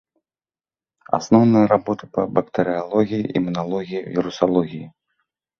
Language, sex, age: Belarusian, male, 30-39